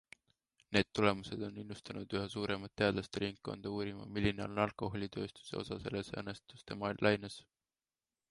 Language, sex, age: Estonian, male, 19-29